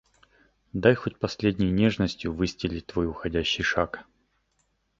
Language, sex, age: Russian, male, 30-39